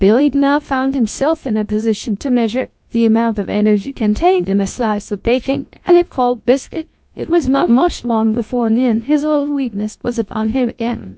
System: TTS, GlowTTS